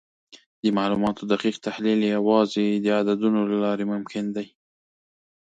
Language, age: Pashto, 30-39